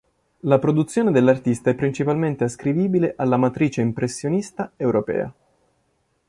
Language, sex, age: Italian, male, 19-29